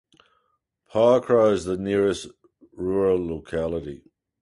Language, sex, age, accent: English, male, 50-59, Irish English